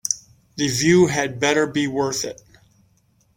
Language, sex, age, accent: English, male, 50-59, United States English